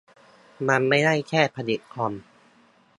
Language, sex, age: Thai, male, 19-29